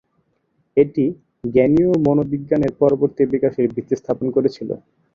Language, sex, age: Bengali, male, 19-29